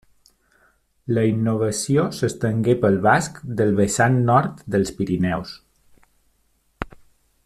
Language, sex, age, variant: Catalan, male, 40-49, Balear